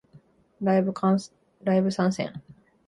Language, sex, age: Japanese, female, 19-29